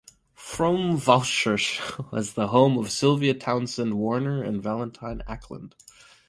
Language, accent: English, United States English